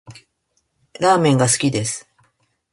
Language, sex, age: Japanese, female, 40-49